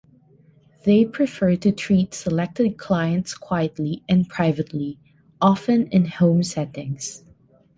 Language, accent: English, Filipino